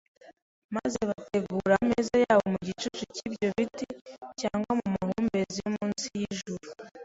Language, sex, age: Kinyarwanda, female, 19-29